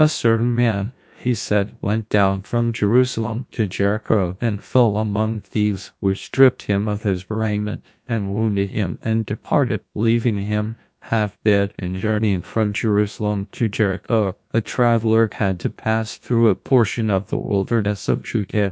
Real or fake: fake